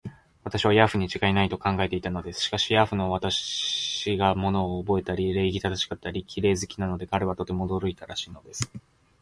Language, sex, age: Japanese, male, 19-29